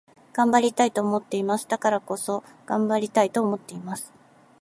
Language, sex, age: Japanese, female, 30-39